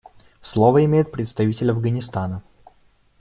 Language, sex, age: Russian, male, 19-29